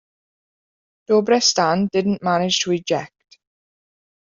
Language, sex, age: English, female, 19-29